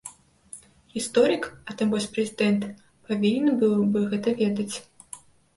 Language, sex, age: Belarusian, female, 19-29